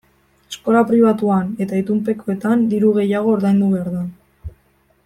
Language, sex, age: Basque, female, 19-29